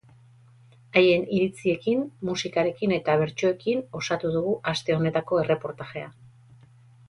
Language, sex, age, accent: Basque, female, 40-49, Erdialdekoa edo Nafarra (Gipuzkoa, Nafarroa)